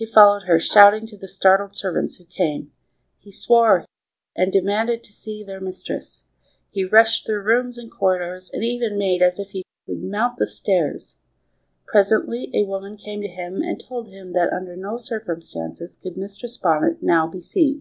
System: none